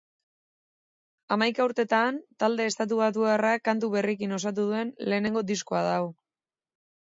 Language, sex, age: Basque, female, 30-39